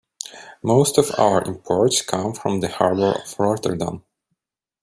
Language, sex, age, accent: English, male, 30-39, United States English